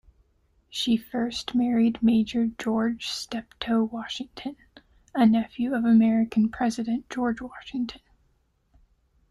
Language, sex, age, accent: English, female, 19-29, United States English